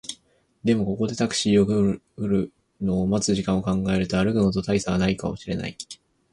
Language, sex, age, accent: Japanese, male, 19-29, 標準語